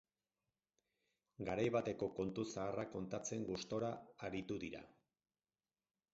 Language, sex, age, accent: Basque, male, 60-69, Erdialdekoa edo Nafarra (Gipuzkoa, Nafarroa)